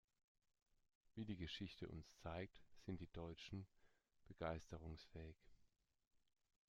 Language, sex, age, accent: German, male, 30-39, Deutschland Deutsch